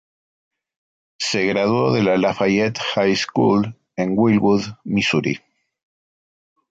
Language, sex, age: Spanish, male, 50-59